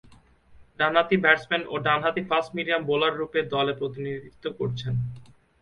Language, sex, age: Bengali, male, 19-29